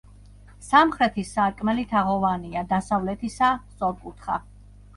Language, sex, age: Georgian, female, 40-49